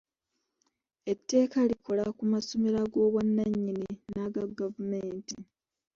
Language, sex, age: Ganda, female, 19-29